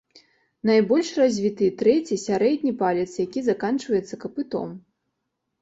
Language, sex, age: Belarusian, female, 19-29